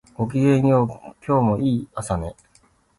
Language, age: Japanese, 40-49